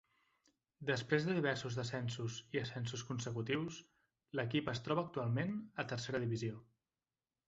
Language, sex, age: Catalan, male, 30-39